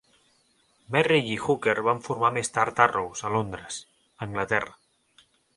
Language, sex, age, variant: Catalan, male, 19-29, Central